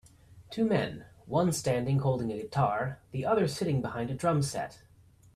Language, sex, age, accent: English, male, 30-39, United States English